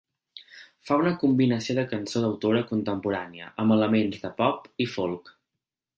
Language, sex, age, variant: Catalan, male, 19-29, Central